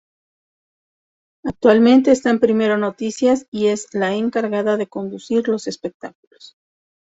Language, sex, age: Spanish, female, 40-49